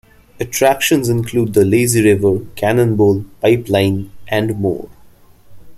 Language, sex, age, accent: English, male, 19-29, India and South Asia (India, Pakistan, Sri Lanka)